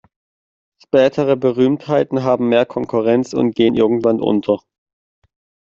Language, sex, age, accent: German, male, 19-29, Deutschland Deutsch